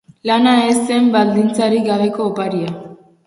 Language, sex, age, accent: Basque, female, under 19, Mendebalekoa (Araba, Bizkaia, Gipuzkoako mendebaleko herri batzuk)